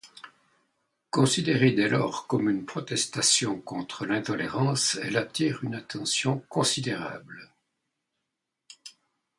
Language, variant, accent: French, Français d'Europe, Français de Suisse